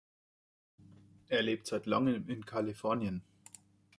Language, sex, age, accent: German, male, 30-39, Deutschland Deutsch